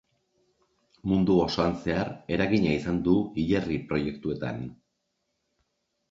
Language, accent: Basque, Erdialdekoa edo Nafarra (Gipuzkoa, Nafarroa)